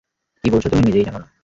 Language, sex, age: Bengali, male, 19-29